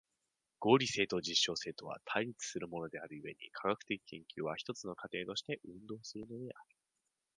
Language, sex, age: Japanese, male, 19-29